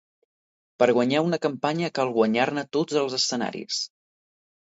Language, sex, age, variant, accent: Catalan, male, 19-29, Central, central